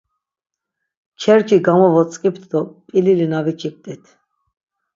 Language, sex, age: Laz, female, 60-69